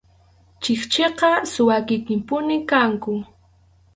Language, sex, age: Arequipa-La Unión Quechua, female, 19-29